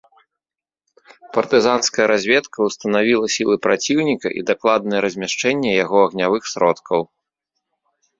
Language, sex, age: Belarusian, male, 30-39